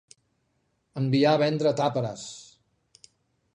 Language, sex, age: Catalan, male, 50-59